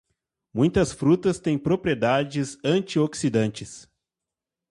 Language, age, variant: Portuguese, 30-39, Portuguese (Brasil)